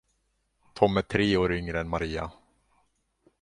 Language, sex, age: Swedish, male, 30-39